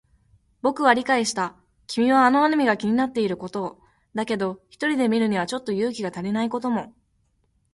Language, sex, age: Japanese, female, 19-29